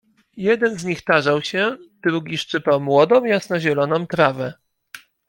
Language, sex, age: Polish, male, 30-39